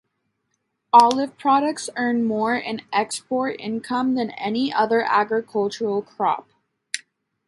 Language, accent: English, United States English